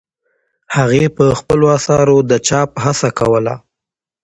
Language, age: Pashto, 19-29